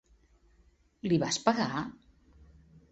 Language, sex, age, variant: Catalan, female, 60-69, Central